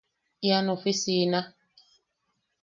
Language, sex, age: Yaqui, female, 30-39